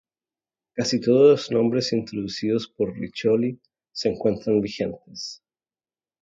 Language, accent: Spanish, Chileno: Chile, Cuyo